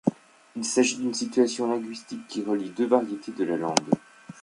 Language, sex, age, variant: French, male, 30-39, Français de métropole